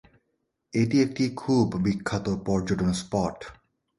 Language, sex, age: Bengali, male, 30-39